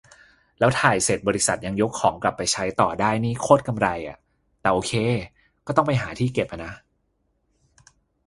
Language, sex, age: Thai, male, 30-39